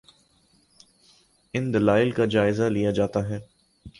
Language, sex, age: Urdu, male, 19-29